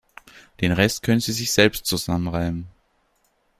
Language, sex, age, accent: German, male, 19-29, Österreichisches Deutsch